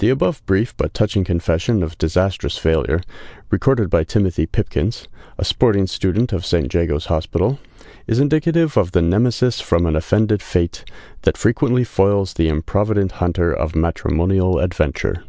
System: none